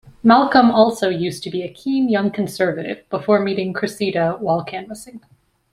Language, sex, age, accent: English, female, 30-39, Canadian English